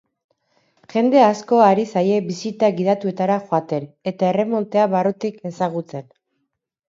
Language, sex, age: Basque, female, 30-39